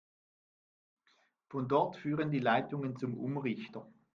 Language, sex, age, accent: German, male, 50-59, Schweizerdeutsch